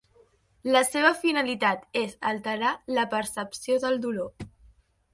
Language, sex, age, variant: Catalan, female, 40-49, Central